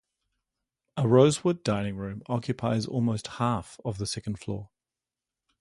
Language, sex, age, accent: English, male, 40-49, New Zealand English